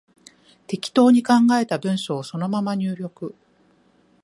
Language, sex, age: Japanese, female, 40-49